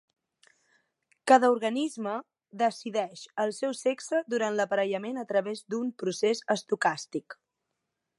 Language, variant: Catalan, Central